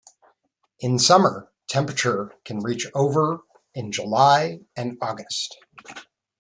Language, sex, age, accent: English, male, 40-49, Canadian English